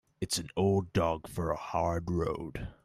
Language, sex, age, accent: English, male, under 19, England English